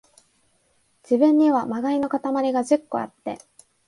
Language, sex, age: Japanese, female, 19-29